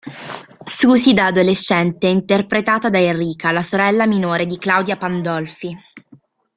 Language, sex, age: Italian, female, 19-29